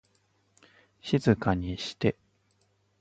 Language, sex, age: Japanese, male, 30-39